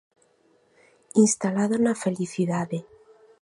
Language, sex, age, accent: Galician, female, 30-39, Atlántico (seseo e gheada)